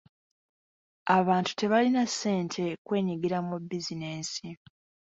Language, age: Ganda, 30-39